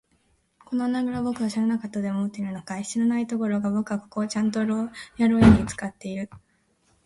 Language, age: Japanese, 19-29